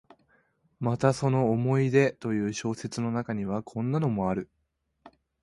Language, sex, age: Japanese, male, 19-29